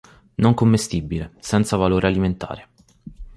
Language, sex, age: Italian, male, 19-29